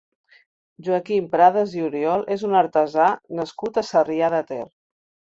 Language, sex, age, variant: Catalan, female, 50-59, Central